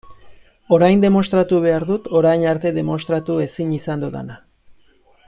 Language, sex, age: Basque, male, 40-49